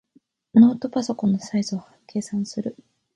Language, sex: Japanese, female